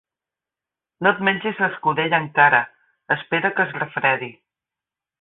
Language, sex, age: Catalan, female, 50-59